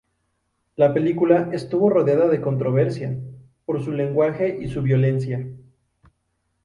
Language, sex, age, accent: Spanish, male, 19-29, México